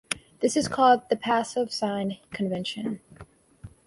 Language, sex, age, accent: English, female, 19-29, United States English